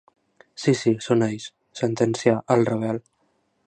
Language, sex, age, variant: Catalan, male, 19-29, Central